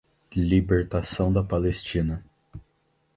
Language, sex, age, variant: Portuguese, male, 19-29, Portuguese (Brasil)